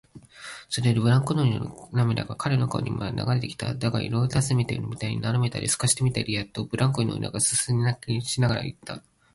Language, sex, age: Japanese, male, 19-29